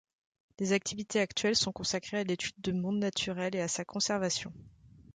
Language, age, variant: French, 30-39, Français de métropole